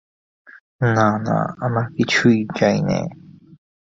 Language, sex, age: Bengali, male, 19-29